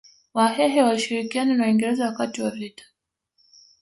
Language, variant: Swahili, Kiswahili cha Bara ya Tanzania